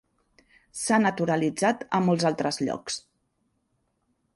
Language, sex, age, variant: Catalan, female, 40-49, Central